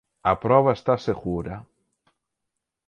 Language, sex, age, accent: Galician, male, 30-39, Atlántico (seseo e gheada)